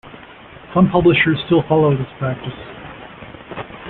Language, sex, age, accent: English, male, 50-59, United States English